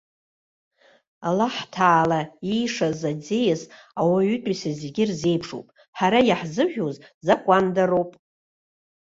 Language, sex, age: Abkhazian, female, 60-69